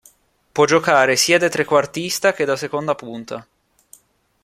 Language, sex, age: Italian, male, 19-29